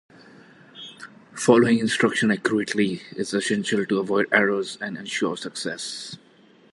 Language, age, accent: English, 19-29, India and South Asia (India, Pakistan, Sri Lanka)